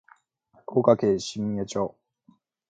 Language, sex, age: Japanese, male, 19-29